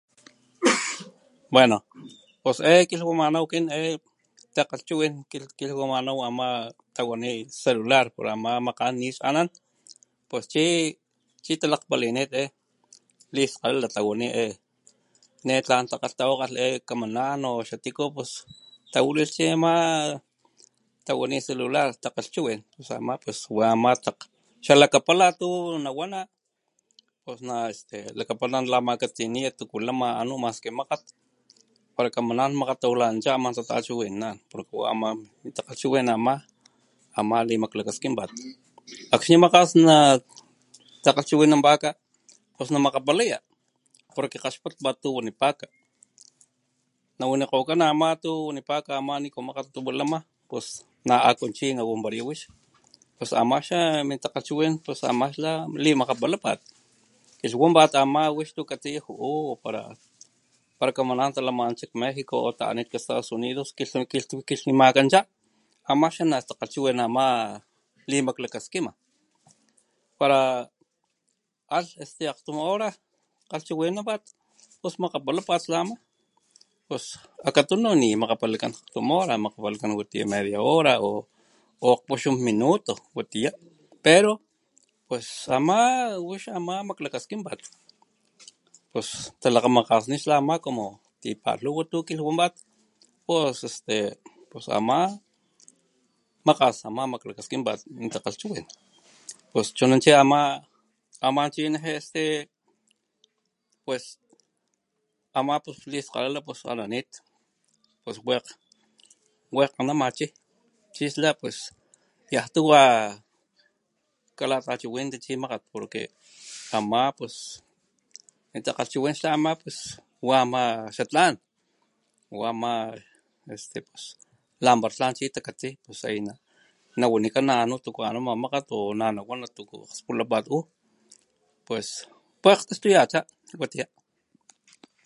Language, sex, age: Papantla Totonac, male, 60-69